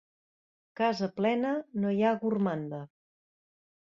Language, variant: Catalan, Central